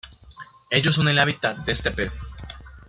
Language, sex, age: Spanish, male, under 19